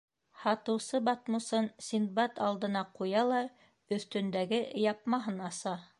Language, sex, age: Bashkir, female, 50-59